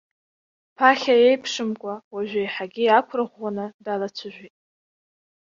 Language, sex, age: Abkhazian, male, under 19